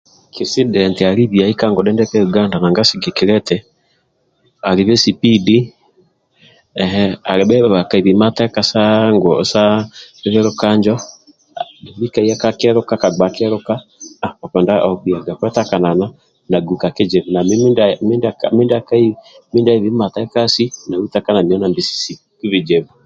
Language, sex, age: Amba (Uganda), male, 30-39